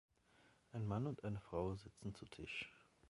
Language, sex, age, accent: German, male, 19-29, Deutschland Deutsch